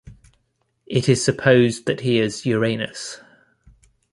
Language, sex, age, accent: English, male, 30-39, England English